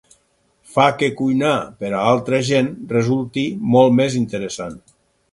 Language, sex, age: Catalan, male, 60-69